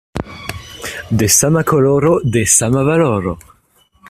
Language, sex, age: Esperanto, male, 19-29